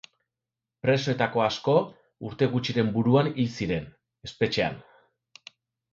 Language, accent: Basque, Erdialdekoa edo Nafarra (Gipuzkoa, Nafarroa)